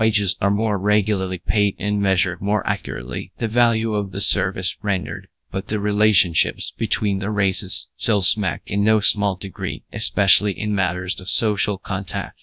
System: TTS, GradTTS